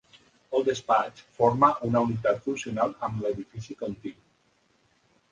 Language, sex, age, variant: Catalan, male, 50-59, Central